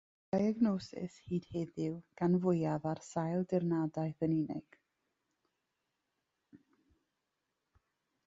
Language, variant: Welsh, South-Western Welsh